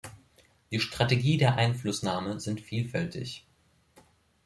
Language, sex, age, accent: German, male, 19-29, Deutschland Deutsch